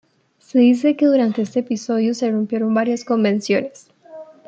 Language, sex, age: Spanish, male, 90+